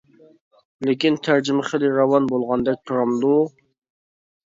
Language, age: Uyghur, 19-29